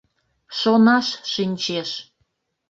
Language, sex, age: Mari, female, 40-49